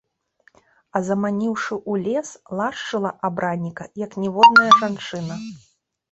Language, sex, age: Belarusian, female, 40-49